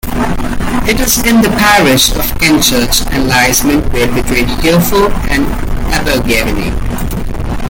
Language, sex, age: English, male, 19-29